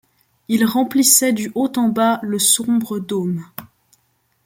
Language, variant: French, Français de métropole